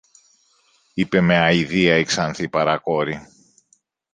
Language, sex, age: Greek, male, 50-59